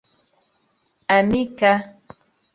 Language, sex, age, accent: Esperanto, female, 30-39, Internacia